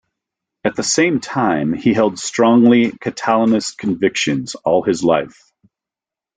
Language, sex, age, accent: English, male, 50-59, United States English